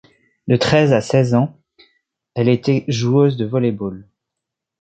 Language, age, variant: French, 19-29, Français de métropole